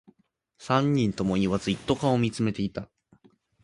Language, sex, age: Japanese, male, under 19